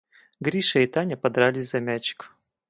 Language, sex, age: Russian, male, 19-29